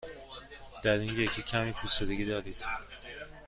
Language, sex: Persian, male